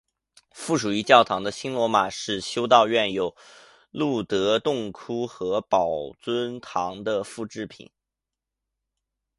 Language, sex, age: Chinese, male, 19-29